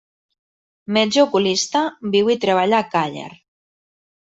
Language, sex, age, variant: Catalan, female, 30-39, Septentrional